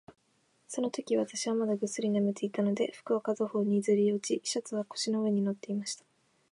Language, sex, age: Japanese, female, 19-29